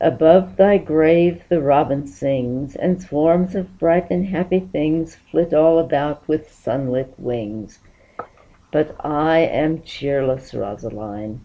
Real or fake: real